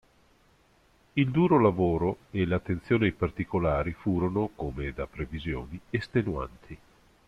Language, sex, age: Italian, male, 50-59